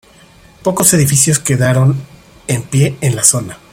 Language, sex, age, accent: Spanish, male, 30-39, México